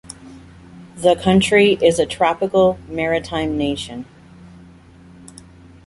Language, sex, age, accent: English, female, 30-39, United States English